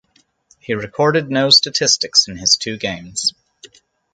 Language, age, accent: English, 30-39, United States English